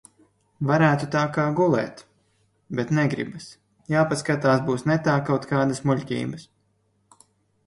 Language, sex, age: Latvian, male, 19-29